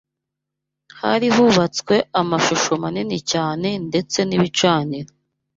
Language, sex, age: Kinyarwanda, female, 19-29